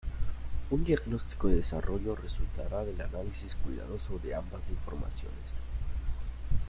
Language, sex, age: Spanish, male, 19-29